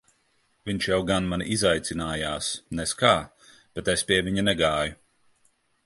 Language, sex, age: Latvian, male, 30-39